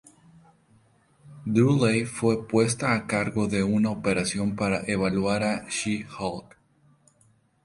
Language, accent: Spanish, México